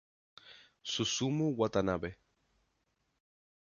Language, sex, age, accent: Spanish, male, 19-29, España: Islas Canarias